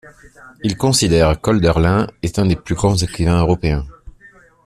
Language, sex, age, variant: French, male, 40-49, Français de métropole